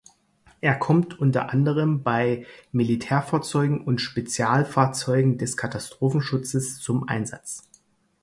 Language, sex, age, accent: German, male, 30-39, Deutschland Deutsch